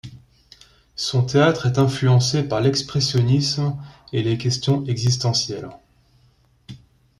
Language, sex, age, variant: French, male, 30-39, Français de métropole